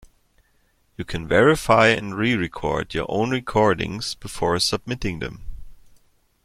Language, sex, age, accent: English, male, 19-29, United States English